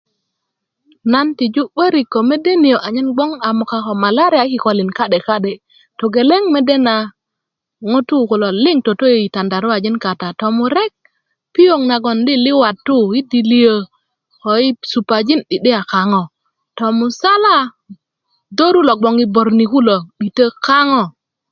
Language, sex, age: Kuku, female, 30-39